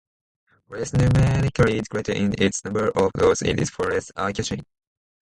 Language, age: English, under 19